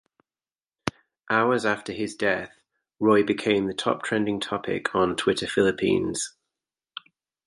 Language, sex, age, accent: English, male, 30-39, England English